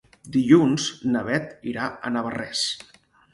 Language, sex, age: Catalan, male, 40-49